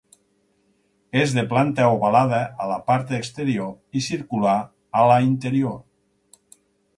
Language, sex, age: Catalan, male, 60-69